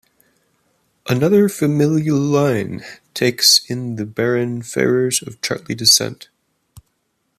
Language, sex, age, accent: English, male, 30-39, United States English